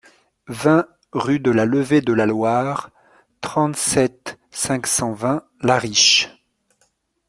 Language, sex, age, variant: French, male, 40-49, Français de métropole